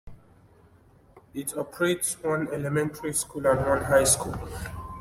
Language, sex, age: English, male, 19-29